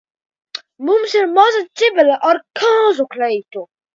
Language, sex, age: Latvian, male, under 19